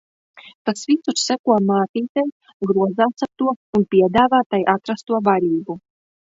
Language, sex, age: Latvian, female, 19-29